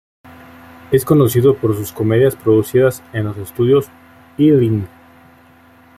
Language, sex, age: Spanish, male, 30-39